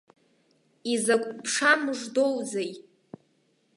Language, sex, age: Abkhazian, female, under 19